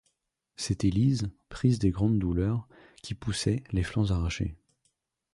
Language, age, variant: French, 30-39, Français de métropole